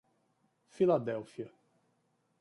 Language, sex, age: Portuguese, male, 40-49